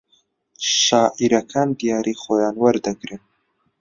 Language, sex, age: Central Kurdish, male, under 19